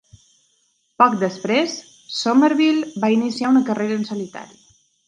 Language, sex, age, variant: Catalan, female, 30-39, Balear